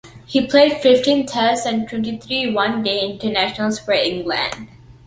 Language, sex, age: English, female, under 19